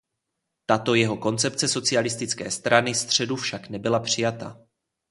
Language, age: Czech, 19-29